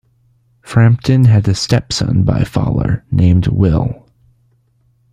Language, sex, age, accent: English, male, under 19, United States English